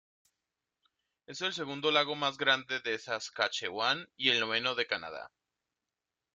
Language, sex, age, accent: Spanish, male, 30-39, Caribe: Cuba, Venezuela, Puerto Rico, República Dominicana, Panamá, Colombia caribeña, México caribeño, Costa del golfo de México